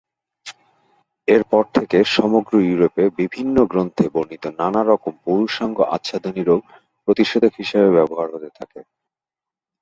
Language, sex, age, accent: Bengali, male, 40-49, Bangladeshi